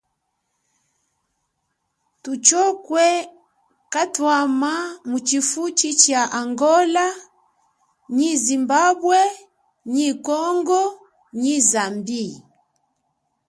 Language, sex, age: Chokwe, female, 30-39